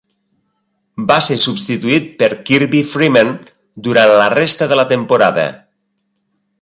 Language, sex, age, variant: Catalan, male, 50-59, Nord-Occidental